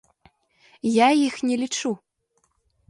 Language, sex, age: Belarusian, female, 19-29